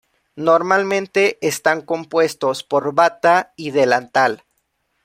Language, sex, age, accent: Spanish, male, 19-29, México